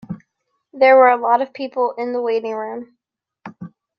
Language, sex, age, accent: English, female, 19-29, United States English